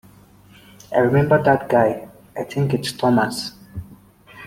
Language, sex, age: English, male, 19-29